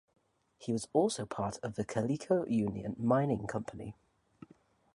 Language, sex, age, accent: English, male, under 19, Welsh English